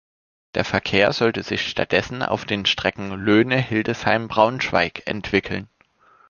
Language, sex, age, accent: German, male, 30-39, Deutschland Deutsch